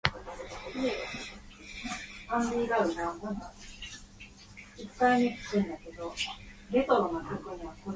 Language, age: English, 19-29